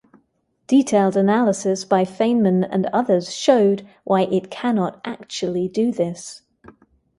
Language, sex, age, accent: English, female, 30-39, England English